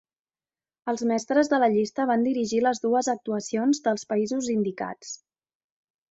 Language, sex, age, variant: Catalan, female, 30-39, Central